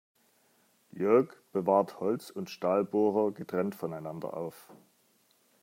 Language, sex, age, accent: German, male, 40-49, Deutschland Deutsch